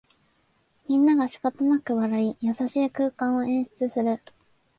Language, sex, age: Japanese, female, 19-29